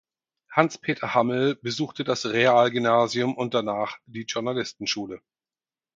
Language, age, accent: German, 40-49, Deutschland Deutsch